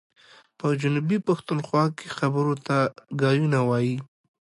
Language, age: Pashto, 19-29